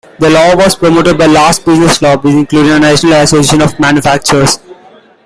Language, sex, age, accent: English, male, 19-29, India and South Asia (India, Pakistan, Sri Lanka)